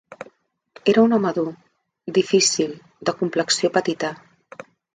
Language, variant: Catalan, Central